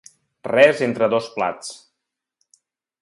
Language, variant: Catalan, Septentrional